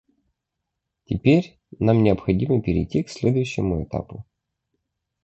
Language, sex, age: Russian, male, 30-39